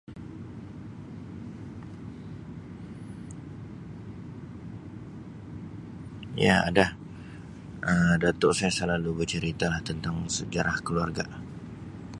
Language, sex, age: Sabah Malay, male, 19-29